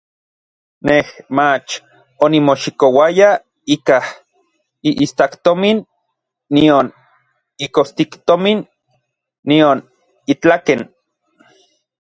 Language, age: Orizaba Nahuatl, 30-39